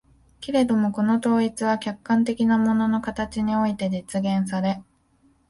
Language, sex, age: Japanese, female, 19-29